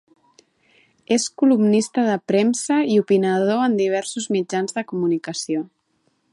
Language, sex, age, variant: Catalan, female, 30-39, Central